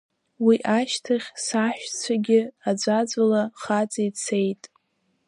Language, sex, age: Abkhazian, female, under 19